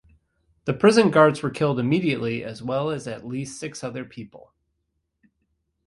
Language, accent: English, United States English